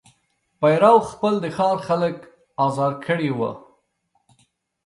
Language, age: Pashto, 30-39